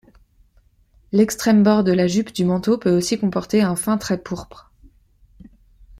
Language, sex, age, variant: French, female, 30-39, Français de métropole